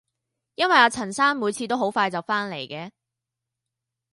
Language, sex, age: Cantonese, female, 19-29